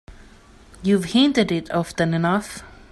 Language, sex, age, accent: English, female, 19-29, England English